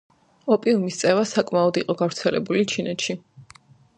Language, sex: Georgian, female